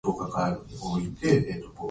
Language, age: Japanese, 19-29